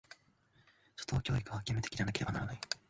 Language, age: Japanese, 19-29